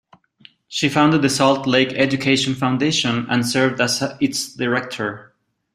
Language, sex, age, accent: English, male, 30-39, United States English